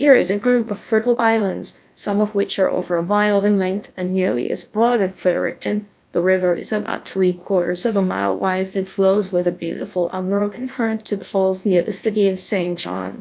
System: TTS, GlowTTS